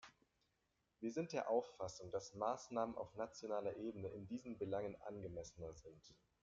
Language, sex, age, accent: German, male, 19-29, Deutschland Deutsch